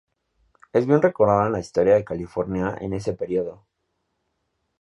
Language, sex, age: Spanish, male, 19-29